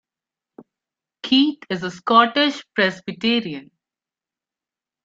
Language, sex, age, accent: English, male, 19-29, India and South Asia (India, Pakistan, Sri Lanka)